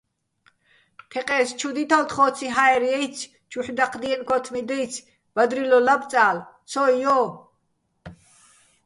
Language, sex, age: Bats, female, 60-69